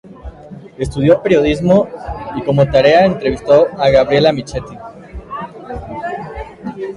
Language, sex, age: Spanish, female, 30-39